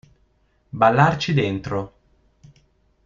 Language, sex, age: Italian, male, 19-29